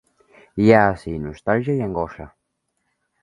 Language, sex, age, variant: Catalan, male, under 19, Central